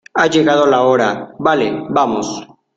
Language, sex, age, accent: Spanish, male, 19-29, México